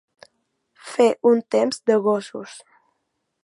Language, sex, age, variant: Catalan, female, 19-29, Balear